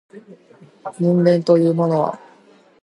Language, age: Japanese, 19-29